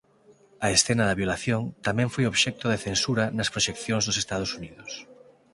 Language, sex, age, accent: Galician, male, 19-29, Normativo (estándar)